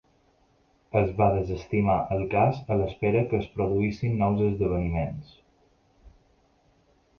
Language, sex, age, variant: Catalan, male, under 19, Balear